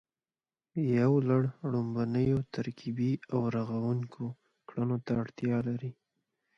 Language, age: Pashto, 19-29